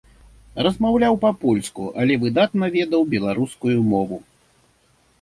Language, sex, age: Belarusian, male, 50-59